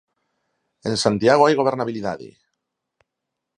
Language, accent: Galician, Normativo (estándar)